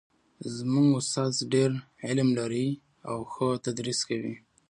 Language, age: Pashto, 19-29